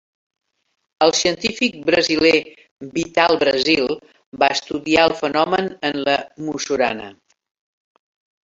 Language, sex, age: Catalan, female, 70-79